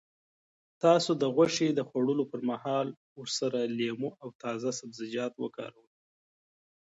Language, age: Pashto, 30-39